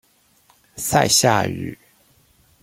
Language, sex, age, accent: Chinese, male, 40-49, 出生地：臺中市